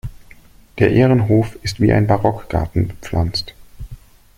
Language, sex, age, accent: German, male, 30-39, Deutschland Deutsch